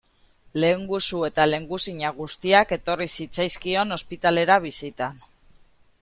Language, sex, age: Basque, female, 30-39